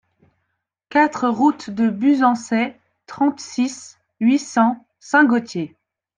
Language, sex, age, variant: French, female, 30-39, Français de métropole